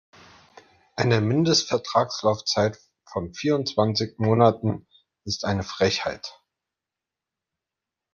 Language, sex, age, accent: German, male, 30-39, Deutschland Deutsch